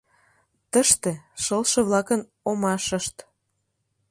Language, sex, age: Mari, female, 19-29